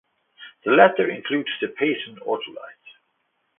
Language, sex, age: English, male, 50-59